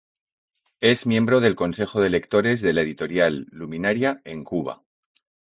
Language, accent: Spanish, España: Norte peninsular (Asturias, Castilla y León, Cantabria, País Vasco, Navarra, Aragón, La Rioja, Guadalajara, Cuenca)